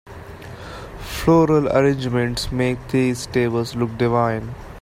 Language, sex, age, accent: English, male, 19-29, India and South Asia (India, Pakistan, Sri Lanka)